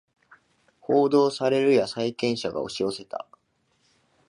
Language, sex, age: Japanese, male, 19-29